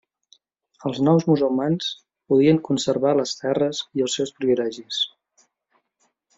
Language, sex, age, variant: Catalan, male, 40-49, Septentrional